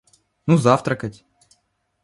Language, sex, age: Russian, male, under 19